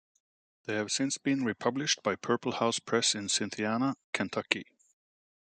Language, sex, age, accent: English, male, 40-49, United States English